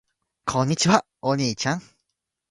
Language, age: Japanese, 19-29